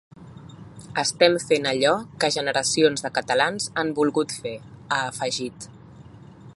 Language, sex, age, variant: Catalan, female, 30-39, Central